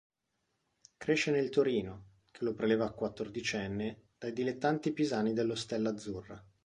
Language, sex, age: Italian, male, 40-49